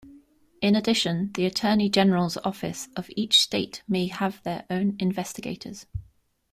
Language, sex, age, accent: English, female, 19-29, England English